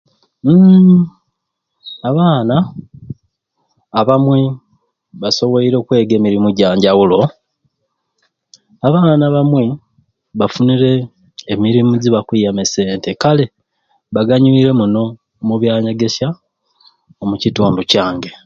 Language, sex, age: Ruuli, male, 30-39